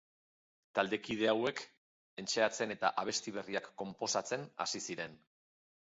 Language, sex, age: Basque, male, 40-49